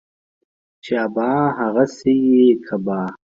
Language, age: Pashto, 30-39